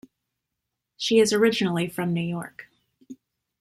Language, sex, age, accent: English, female, 30-39, United States English